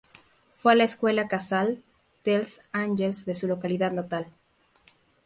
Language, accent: Spanish, México